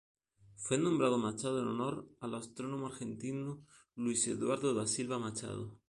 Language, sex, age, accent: Spanish, male, 40-49, España: Sur peninsular (Andalucia, Extremadura, Murcia)